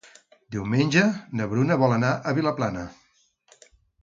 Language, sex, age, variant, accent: Catalan, male, 50-59, Central, central